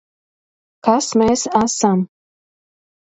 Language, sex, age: Latvian, female, 30-39